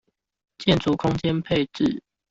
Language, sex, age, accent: Chinese, male, 19-29, 出生地：新北市